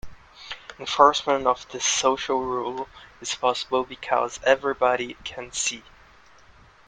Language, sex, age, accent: English, male, 19-29, United States English